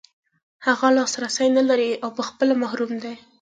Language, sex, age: Pashto, female, under 19